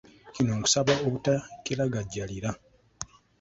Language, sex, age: Ganda, male, 19-29